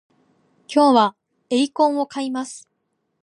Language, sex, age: Japanese, female, 19-29